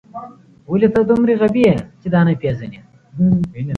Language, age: Pashto, 19-29